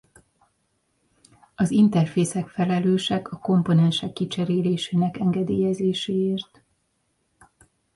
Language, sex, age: Hungarian, female, 40-49